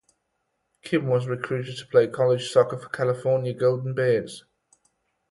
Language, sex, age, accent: English, male, 19-29, England English